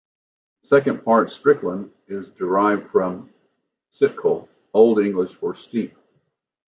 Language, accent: English, United States English